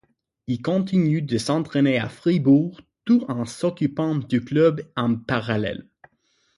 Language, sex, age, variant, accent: French, male, 19-29, Français d'Amérique du Nord, Français du Canada